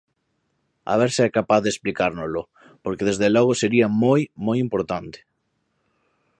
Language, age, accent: Galician, 19-29, Atlántico (seseo e gheada)